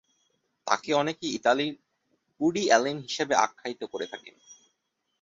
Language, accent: Bengali, Bengali